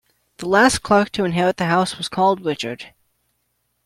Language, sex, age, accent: English, male, 19-29, United States English